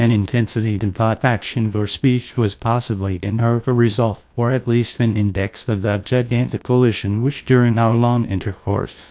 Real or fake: fake